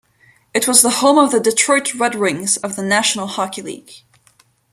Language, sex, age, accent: English, female, 19-29, United States English